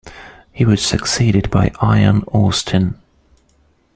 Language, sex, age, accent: English, male, 30-39, England English